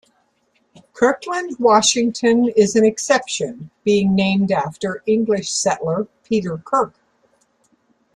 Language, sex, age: English, female, 70-79